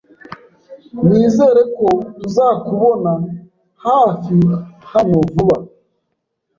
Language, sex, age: Kinyarwanda, male, 30-39